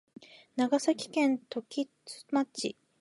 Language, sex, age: Japanese, female, 19-29